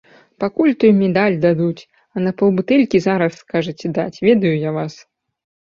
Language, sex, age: Belarusian, female, 30-39